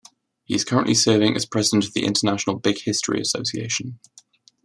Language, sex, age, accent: English, male, 19-29, England English